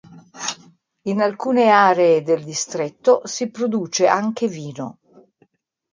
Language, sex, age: Italian, female, 60-69